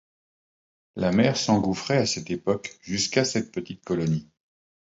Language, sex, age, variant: French, male, 50-59, Français de métropole